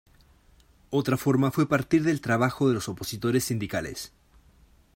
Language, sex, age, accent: Spanish, male, 19-29, Chileno: Chile, Cuyo